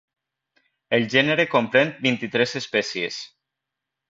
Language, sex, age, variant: Catalan, male, 19-29, Valencià septentrional